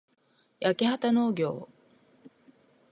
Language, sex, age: Japanese, female, 50-59